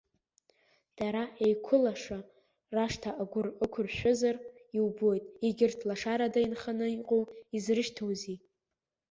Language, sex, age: Abkhazian, female, under 19